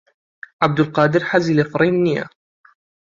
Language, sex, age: Central Kurdish, male, 19-29